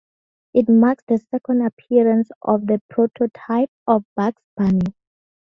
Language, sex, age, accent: English, female, 19-29, Southern African (South Africa, Zimbabwe, Namibia)